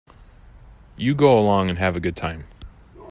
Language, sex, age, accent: English, male, 19-29, United States English